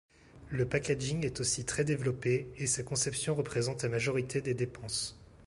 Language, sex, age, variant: French, male, 19-29, Français de métropole